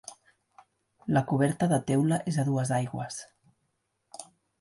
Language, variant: Catalan, Central